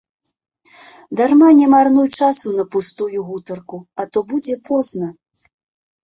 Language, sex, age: Belarusian, female, 50-59